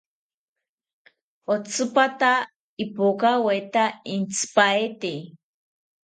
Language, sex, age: South Ucayali Ashéninka, female, 40-49